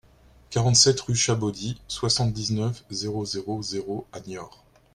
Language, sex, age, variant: French, male, 40-49, Français de métropole